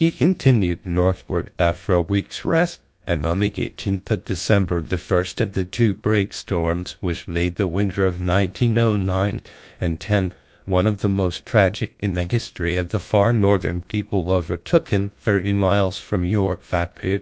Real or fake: fake